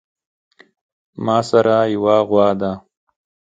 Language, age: Pashto, 30-39